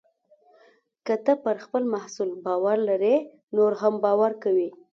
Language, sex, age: Pashto, female, 19-29